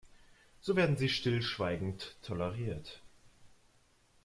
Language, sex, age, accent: German, male, 19-29, Deutschland Deutsch